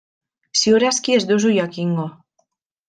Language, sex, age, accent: Basque, female, 19-29, Mendebalekoa (Araba, Bizkaia, Gipuzkoako mendebaleko herri batzuk)